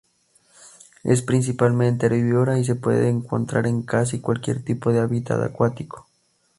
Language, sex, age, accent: Spanish, male, 19-29, México